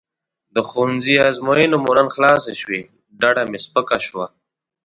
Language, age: Pashto, 19-29